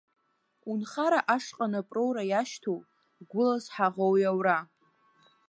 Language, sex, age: Abkhazian, female, under 19